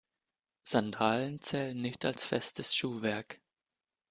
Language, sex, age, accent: German, male, 19-29, Deutschland Deutsch